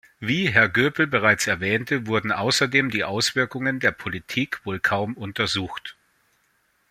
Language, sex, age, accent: German, male, 40-49, Deutschland Deutsch